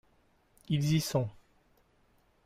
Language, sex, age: French, male, 60-69